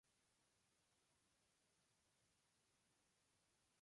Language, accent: Spanish, Rioplatense: Argentina, Uruguay, este de Bolivia, Paraguay